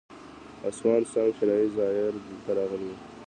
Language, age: Pashto, under 19